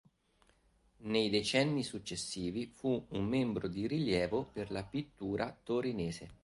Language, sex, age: Italian, male, 40-49